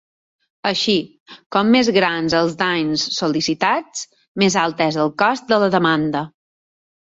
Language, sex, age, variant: Catalan, female, 40-49, Balear